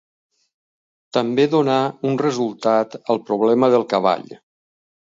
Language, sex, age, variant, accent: Catalan, male, 60-69, Valencià central, valencià